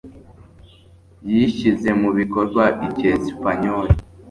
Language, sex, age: Kinyarwanda, male, under 19